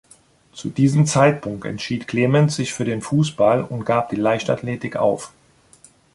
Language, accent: German, Deutschland Deutsch